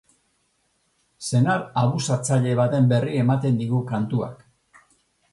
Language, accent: Basque, Mendebalekoa (Araba, Bizkaia, Gipuzkoako mendebaleko herri batzuk)